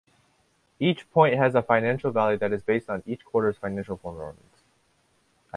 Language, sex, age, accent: English, male, under 19, United States English